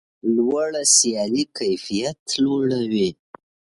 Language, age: Pashto, 19-29